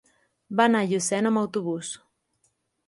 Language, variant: Catalan, Central